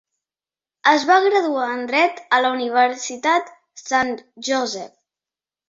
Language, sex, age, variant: Catalan, female, 50-59, Central